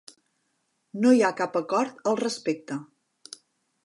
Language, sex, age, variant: Catalan, female, 40-49, Central